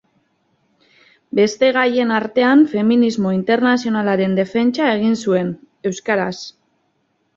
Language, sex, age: Basque, female, 19-29